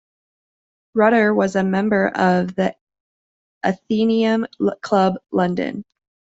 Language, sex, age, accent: English, female, 30-39, United States English